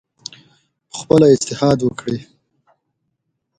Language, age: Pashto, 19-29